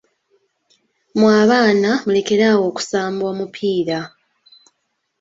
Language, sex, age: Ganda, female, 19-29